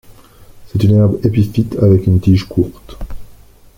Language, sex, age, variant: French, male, 30-39, Français de métropole